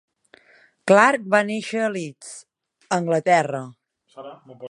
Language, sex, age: Catalan, female, 19-29